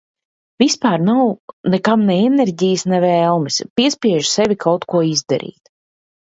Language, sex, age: Latvian, female, 40-49